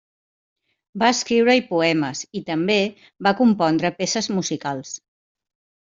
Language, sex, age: Catalan, female, 50-59